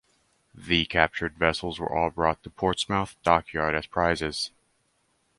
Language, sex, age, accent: English, male, 19-29, United States English